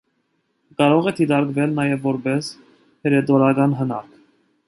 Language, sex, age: Armenian, male, 19-29